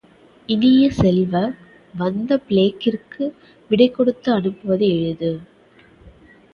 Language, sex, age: Tamil, female, 19-29